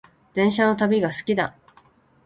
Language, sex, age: Japanese, female, 19-29